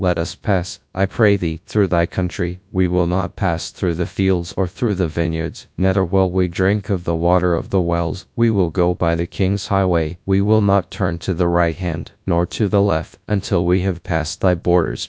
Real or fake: fake